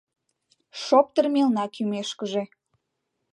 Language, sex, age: Mari, female, under 19